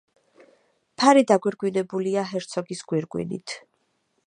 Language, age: Georgian, 30-39